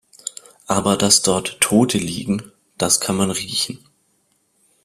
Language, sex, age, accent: German, male, 19-29, Deutschland Deutsch